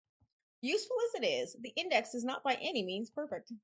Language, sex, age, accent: English, female, 50-59, United States English